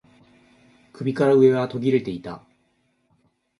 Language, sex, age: Japanese, male, 50-59